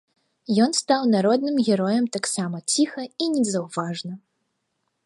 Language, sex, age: Belarusian, female, 19-29